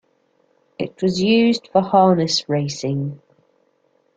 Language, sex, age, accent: English, female, 40-49, England English